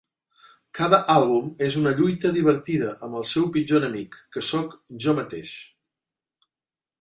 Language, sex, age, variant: Catalan, male, 40-49, Central